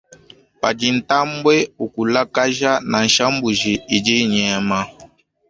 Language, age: Luba-Lulua, 19-29